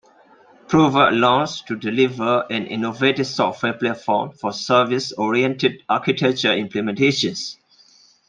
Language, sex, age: English, male, 40-49